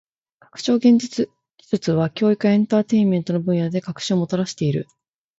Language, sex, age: Japanese, female, 30-39